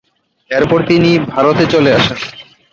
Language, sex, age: Bengali, male, 30-39